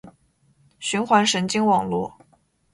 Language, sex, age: Chinese, female, 19-29